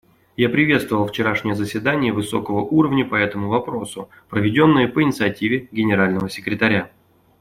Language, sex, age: Russian, male, 30-39